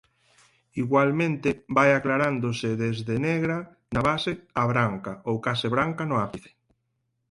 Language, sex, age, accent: Galician, male, 19-29, Atlántico (seseo e gheada)